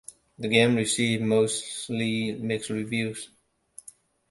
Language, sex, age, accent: English, male, 19-29, Hong Kong English